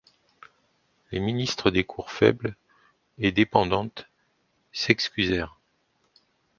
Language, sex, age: French, male, 50-59